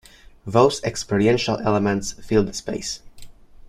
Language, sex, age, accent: English, male, under 19, United States English